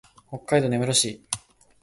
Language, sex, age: Japanese, male, 19-29